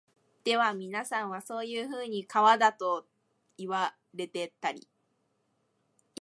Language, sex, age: Japanese, female, 19-29